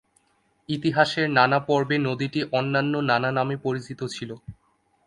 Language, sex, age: Bengali, male, 19-29